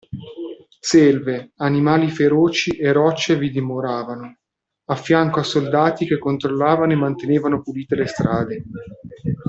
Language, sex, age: Italian, male, 30-39